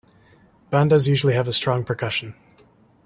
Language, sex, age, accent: English, male, 19-29, Canadian English